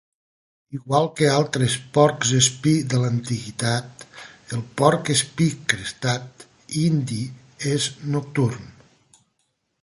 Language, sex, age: Catalan, male, 60-69